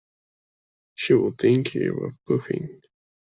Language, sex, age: English, male, 19-29